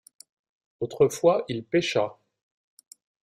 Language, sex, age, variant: French, male, 50-59, Français de métropole